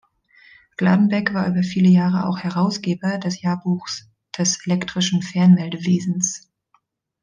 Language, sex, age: German, female, 30-39